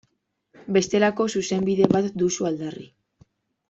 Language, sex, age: Basque, female, 19-29